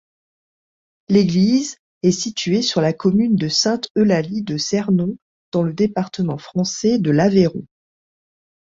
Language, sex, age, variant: French, female, 40-49, Français de métropole